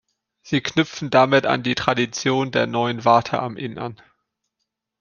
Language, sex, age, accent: German, male, 19-29, Deutschland Deutsch